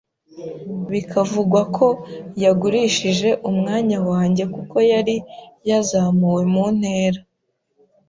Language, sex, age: Kinyarwanda, female, 19-29